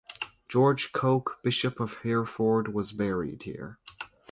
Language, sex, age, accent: English, male, under 19, Canadian English